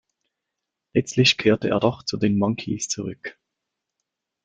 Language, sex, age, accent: German, male, 30-39, Schweizerdeutsch